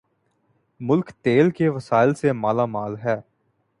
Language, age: Urdu, 19-29